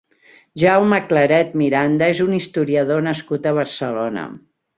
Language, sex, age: Catalan, female, 50-59